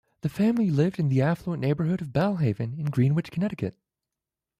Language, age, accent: English, 19-29, United States English